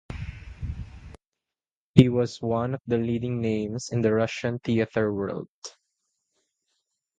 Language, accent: English, Filipino